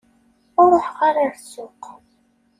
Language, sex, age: Kabyle, female, 19-29